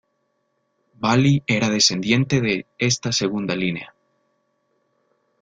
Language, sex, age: Spanish, male, 30-39